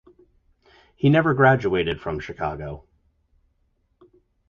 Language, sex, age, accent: English, male, 30-39, United States English